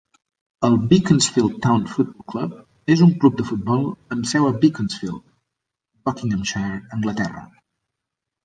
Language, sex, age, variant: Catalan, male, 40-49, Central